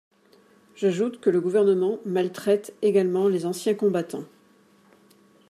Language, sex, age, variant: French, female, 40-49, Français de métropole